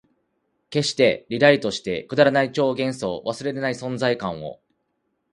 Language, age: Japanese, 30-39